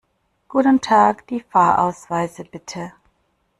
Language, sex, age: German, female, 40-49